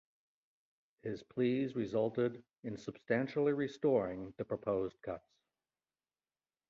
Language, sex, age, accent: English, male, 50-59, United States English